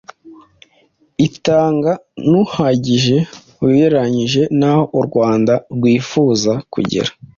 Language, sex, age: Kinyarwanda, male, 19-29